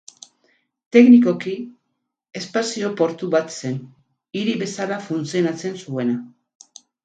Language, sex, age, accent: Basque, female, 50-59, Mendebalekoa (Araba, Bizkaia, Gipuzkoako mendebaleko herri batzuk)